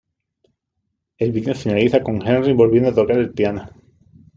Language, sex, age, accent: Spanish, male, 30-39, España: Sur peninsular (Andalucia, Extremadura, Murcia)